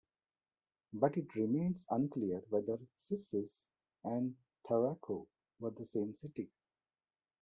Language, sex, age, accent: English, male, 40-49, India and South Asia (India, Pakistan, Sri Lanka)